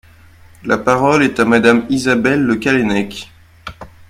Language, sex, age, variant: French, male, 30-39, Français de métropole